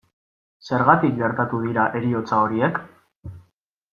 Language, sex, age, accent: Basque, male, 19-29, Mendebalekoa (Araba, Bizkaia, Gipuzkoako mendebaleko herri batzuk)